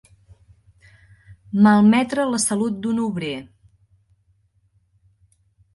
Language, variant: Catalan, Central